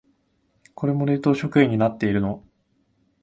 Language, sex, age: Japanese, male, 19-29